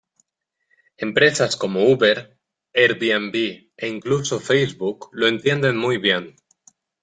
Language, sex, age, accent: Spanish, male, 19-29, España: Norte peninsular (Asturias, Castilla y León, Cantabria, País Vasco, Navarra, Aragón, La Rioja, Guadalajara, Cuenca)